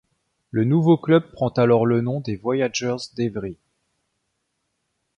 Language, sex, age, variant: French, male, 30-39, Français de métropole